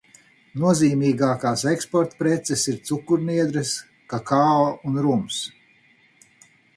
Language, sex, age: Latvian, male, 50-59